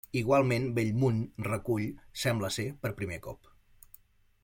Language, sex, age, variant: Catalan, male, 40-49, Central